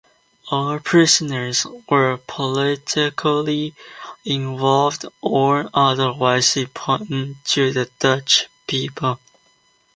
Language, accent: English, United States English